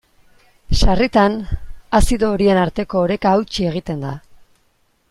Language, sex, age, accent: Basque, female, 19-29, Mendebalekoa (Araba, Bizkaia, Gipuzkoako mendebaleko herri batzuk)